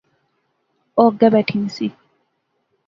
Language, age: Pahari-Potwari, 19-29